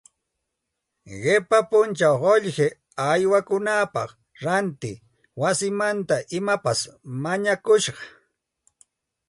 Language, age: Santa Ana de Tusi Pasco Quechua, 40-49